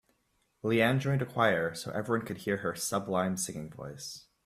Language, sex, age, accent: English, male, 19-29, Canadian English